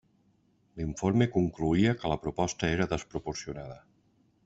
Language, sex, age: Catalan, male, 50-59